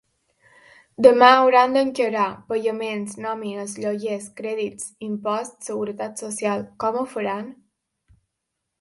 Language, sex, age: Catalan, female, under 19